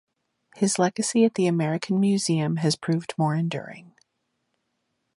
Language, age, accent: English, 19-29, United States English